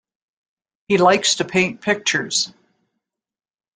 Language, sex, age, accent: English, female, 60-69, Canadian English